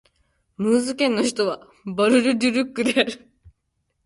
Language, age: Japanese, 19-29